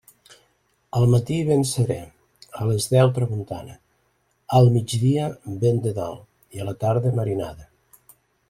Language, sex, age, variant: Catalan, male, 19-29, Nord-Occidental